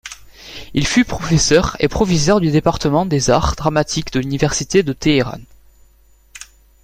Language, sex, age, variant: French, male, 19-29, Français de métropole